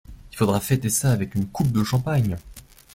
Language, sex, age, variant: French, male, 19-29, Français de métropole